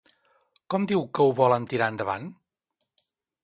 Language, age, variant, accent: Catalan, 50-59, Central, central